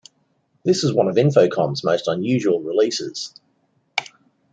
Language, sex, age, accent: English, male, 30-39, Australian English